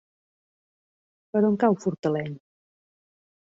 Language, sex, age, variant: Catalan, female, 40-49, Septentrional